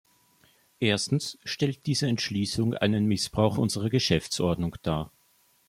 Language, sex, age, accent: German, male, 19-29, Österreichisches Deutsch